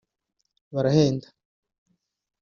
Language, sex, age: Kinyarwanda, male, 30-39